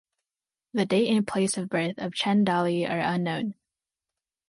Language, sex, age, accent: English, female, under 19, United States English